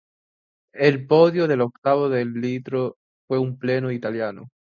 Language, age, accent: Spanish, 19-29, España: Islas Canarias